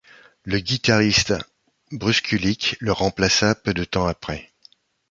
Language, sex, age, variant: French, male, 60-69, Français de métropole